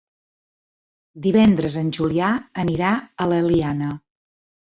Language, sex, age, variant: Catalan, female, 50-59, Central